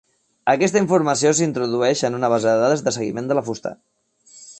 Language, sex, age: Catalan, male, 30-39